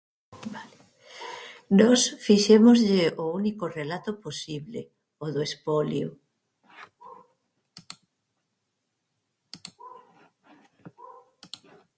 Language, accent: Galician, Atlántico (seseo e gheada); Normativo (estándar)